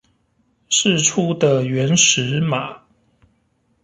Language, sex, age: Chinese, male, 40-49